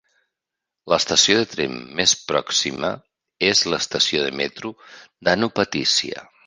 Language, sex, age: Catalan, male, 50-59